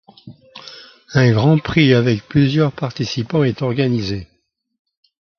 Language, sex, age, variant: French, male, 80-89, Français de métropole